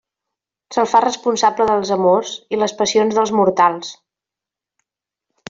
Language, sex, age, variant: Catalan, female, 40-49, Central